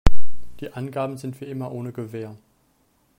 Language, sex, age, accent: German, male, 19-29, Deutschland Deutsch